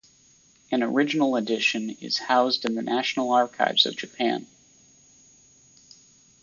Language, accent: English, United States English